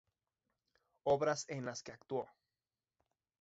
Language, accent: Spanish, México